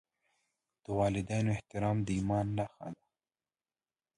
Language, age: Pashto, 19-29